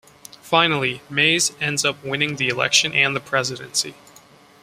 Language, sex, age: English, male, 19-29